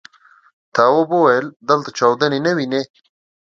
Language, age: Pashto, 19-29